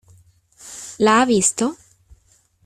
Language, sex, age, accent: Spanish, female, 19-29, Chileno: Chile, Cuyo